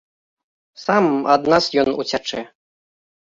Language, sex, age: Belarusian, male, 30-39